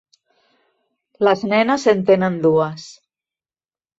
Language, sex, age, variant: Catalan, female, 50-59, Central